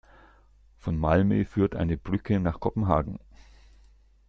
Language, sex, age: German, male, 60-69